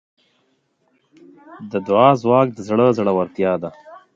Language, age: Pashto, 30-39